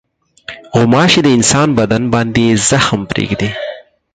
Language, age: Pashto, 19-29